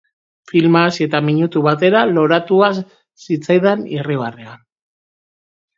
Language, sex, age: Basque, male, 30-39